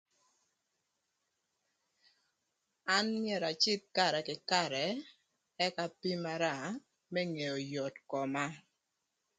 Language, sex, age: Thur, female, 30-39